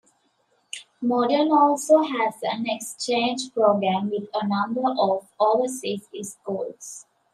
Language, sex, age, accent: English, female, 19-29, England English